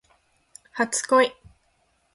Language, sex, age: Japanese, female, 19-29